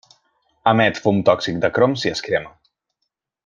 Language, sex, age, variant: Catalan, male, 19-29, Central